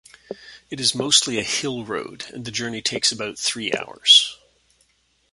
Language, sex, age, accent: English, male, 50-59, Canadian English